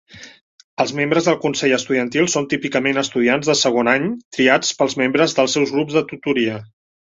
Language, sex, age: Catalan, male, 50-59